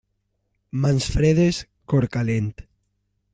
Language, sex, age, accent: Catalan, male, under 19, valencià